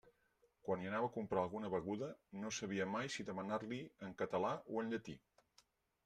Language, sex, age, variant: Catalan, male, 40-49, Central